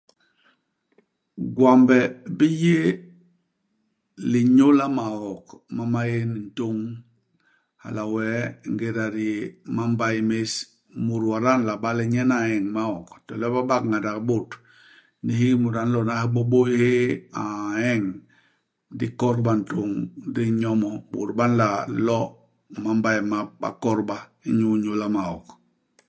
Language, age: Basaa, 40-49